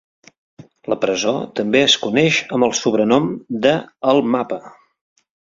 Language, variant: Catalan, Central